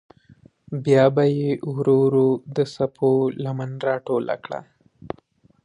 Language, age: Pashto, 19-29